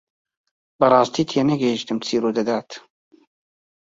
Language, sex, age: Central Kurdish, male, 19-29